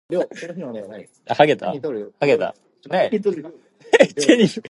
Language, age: English, 19-29